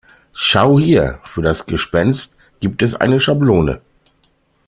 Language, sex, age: German, male, 40-49